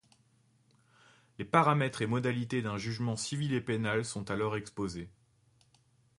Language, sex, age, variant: French, male, 30-39, Français de métropole